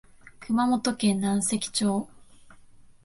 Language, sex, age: Japanese, female, 19-29